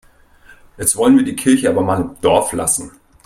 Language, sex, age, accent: German, male, 30-39, Deutschland Deutsch